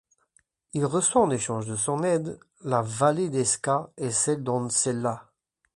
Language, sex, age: French, male, 50-59